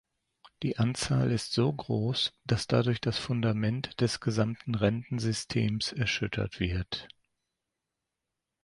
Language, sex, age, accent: German, male, 50-59, Deutschland Deutsch